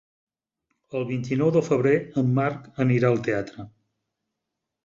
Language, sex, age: Catalan, male, 50-59